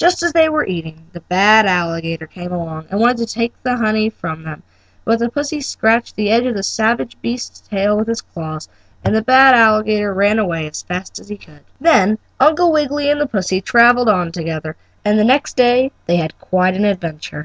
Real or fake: real